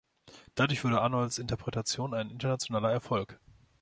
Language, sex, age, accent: German, male, 30-39, Deutschland Deutsch